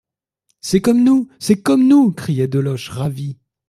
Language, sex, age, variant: French, male, 30-39, Français de métropole